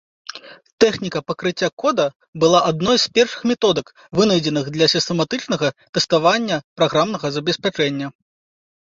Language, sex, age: Belarusian, male, 30-39